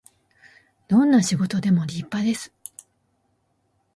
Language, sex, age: Japanese, female, 50-59